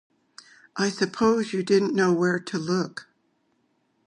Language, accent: English, United States English